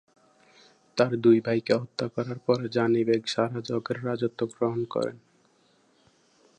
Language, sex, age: Bengali, male, 19-29